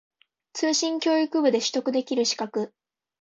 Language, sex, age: Japanese, female, 19-29